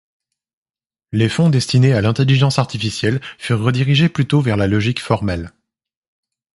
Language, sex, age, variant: French, male, 30-39, Français de métropole